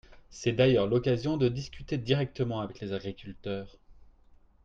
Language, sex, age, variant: French, male, 30-39, Français de métropole